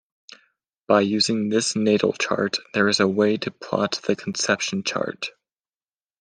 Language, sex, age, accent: English, male, 19-29, United States English